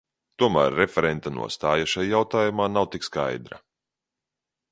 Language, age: Latvian, 30-39